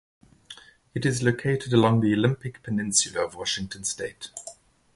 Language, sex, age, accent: English, male, 40-49, Southern African (South Africa, Zimbabwe, Namibia)